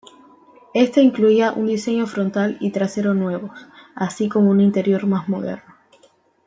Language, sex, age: Spanish, female, 19-29